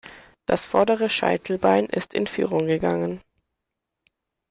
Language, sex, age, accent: German, male, under 19, Deutschland Deutsch